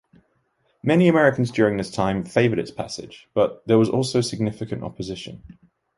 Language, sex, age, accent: English, male, 19-29, England English